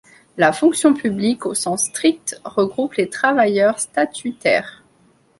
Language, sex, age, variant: French, female, 30-39, Français de métropole